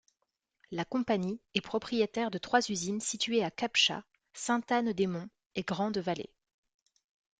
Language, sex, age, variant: French, female, 19-29, Français de métropole